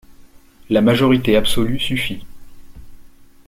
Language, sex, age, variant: French, male, 19-29, Français de métropole